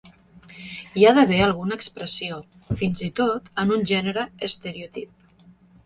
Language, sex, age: Catalan, female, 40-49